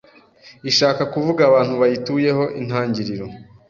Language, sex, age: Kinyarwanda, male, 19-29